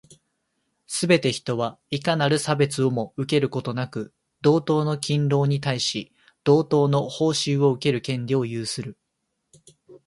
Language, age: Japanese, 19-29